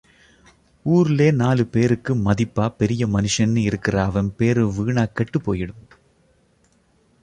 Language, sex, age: Tamil, male, 30-39